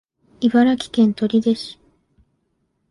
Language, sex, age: Japanese, female, 19-29